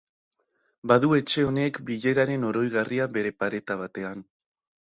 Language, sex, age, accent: Basque, male, 19-29, Mendebalekoa (Araba, Bizkaia, Gipuzkoako mendebaleko herri batzuk)